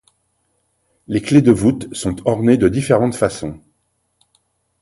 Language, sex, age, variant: French, male, 60-69, Français de métropole